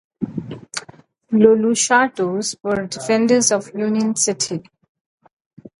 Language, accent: English, India and South Asia (India, Pakistan, Sri Lanka)